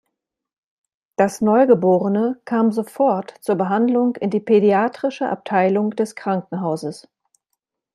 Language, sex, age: German, female, 50-59